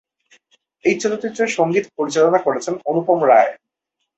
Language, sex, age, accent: Bengali, male, 19-29, Bangladeshi